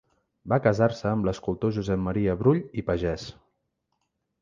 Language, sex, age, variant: Catalan, male, 19-29, Central